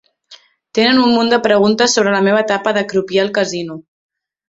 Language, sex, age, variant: Catalan, female, 19-29, Central